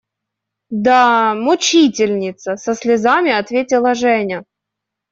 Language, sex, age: Russian, female, 19-29